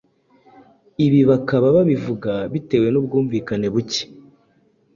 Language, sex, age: Kinyarwanda, male, 19-29